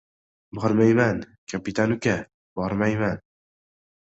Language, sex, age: Uzbek, male, 19-29